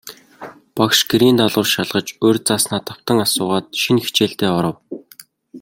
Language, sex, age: Mongolian, male, 19-29